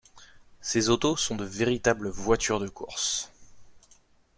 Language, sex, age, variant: French, male, 19-29, Français de métropole